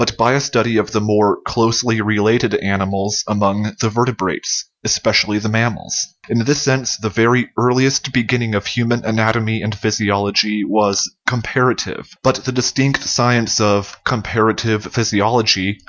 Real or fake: real